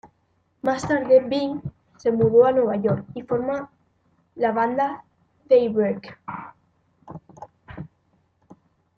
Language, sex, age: Spanish, female, under 19